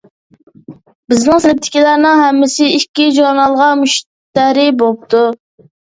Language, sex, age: Uyghur, male, under 19